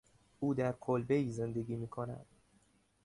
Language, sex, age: Persian, male, 19-29